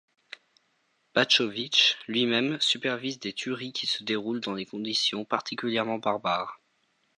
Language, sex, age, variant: French, male, under 19, Français de métropole